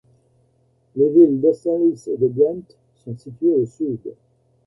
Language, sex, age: French, male, 70-79